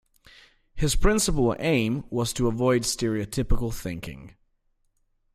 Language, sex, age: English, male, 30-39